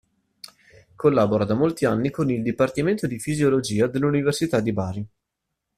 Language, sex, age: Italian, male, 19-29